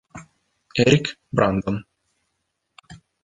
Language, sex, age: Italian, male, 19-29